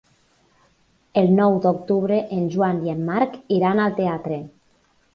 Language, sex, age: Catalan, female, 30-39